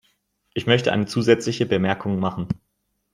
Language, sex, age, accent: German, male, 19-29, Deutschland Deutsch